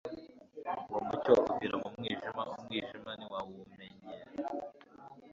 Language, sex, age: Kinyarwanda, male, 19-29